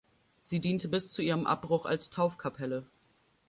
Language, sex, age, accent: German, female, 19-29, Deutschland Deutsch